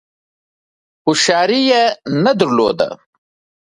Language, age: Pashto, 30-39